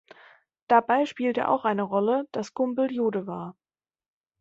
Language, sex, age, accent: German, female, 19-29, Deutschland Deutsch